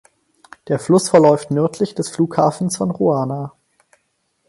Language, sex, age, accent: German, male, under 19, Deutschland Deutsch